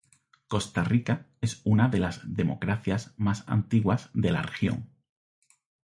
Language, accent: Spanish, España: Sur peninsular (Andalucia, Extremadura, Murcia)